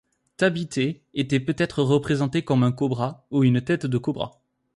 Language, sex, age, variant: French, male, 19-29, Français de métropole